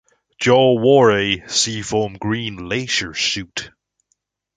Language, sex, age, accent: English, male, 19-29, England English